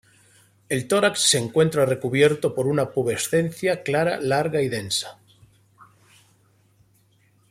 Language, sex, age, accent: Spanish, male, 40-49, España: Norte peninsular (Asturias, Castilla y León, Cantabria, País Vasco, Navarra, Aragón, La Rioja, Guadalajara, Cuenca)